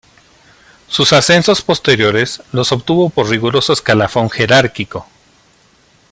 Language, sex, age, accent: Spanish, male, 40-49, México